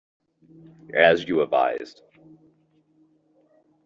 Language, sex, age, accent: English, male, 30-39, United States English